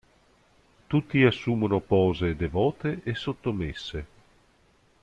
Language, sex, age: Italian, male, 50-59